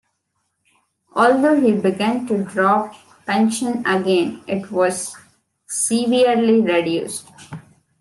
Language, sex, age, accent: English, female, 19-29, India and South Asia (India, Pakistan, Sri Lanka)